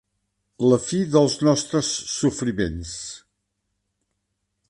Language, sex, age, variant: Catalan, male, 70-79, Central